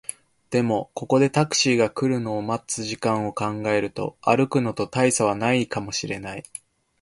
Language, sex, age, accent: Japanese, male, 19-29, 標準語